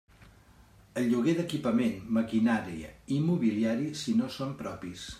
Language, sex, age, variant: Catalan, male, 50-59, Central